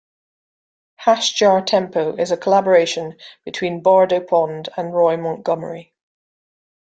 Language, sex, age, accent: English, female, 50-59, Scottish English